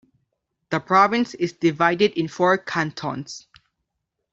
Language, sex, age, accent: English, male, under 19, Filipino